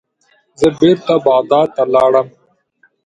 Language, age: Pashto, 19-29